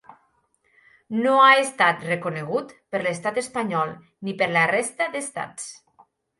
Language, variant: Catalan, Nord-Occidental